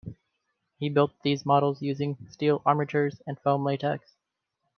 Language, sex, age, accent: English, male, 19-29, United States English